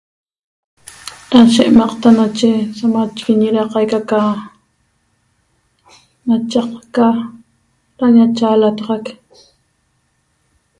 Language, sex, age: Toba, female, 40-49